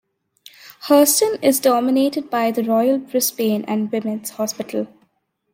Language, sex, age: English, female, under 19